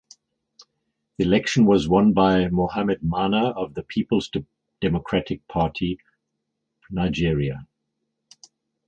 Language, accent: English, England English